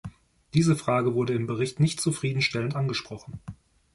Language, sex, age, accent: German, male, 30-39, Deutschland Deutsch